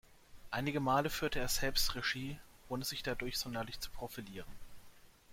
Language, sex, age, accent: German, male, 19-29, Deutschland Deutsch